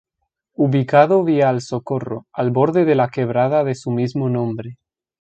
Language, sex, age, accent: Spanish, male, 19-29, España: Centro-Sur peninsular (Madrid, Toledo, Castilla-La Mancha)